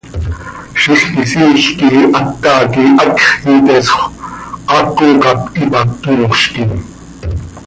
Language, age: Seri, 40-49